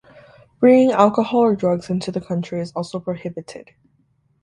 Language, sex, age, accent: English, female, 19-29, United States English